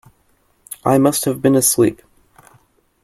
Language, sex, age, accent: English, male, 19-29, United States English